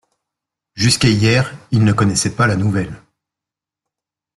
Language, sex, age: French, male, 30-39